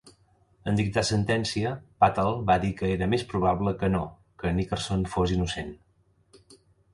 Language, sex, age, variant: Catalan, male, 30-39, Central